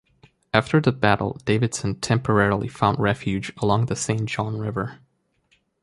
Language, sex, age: English, male, 19-29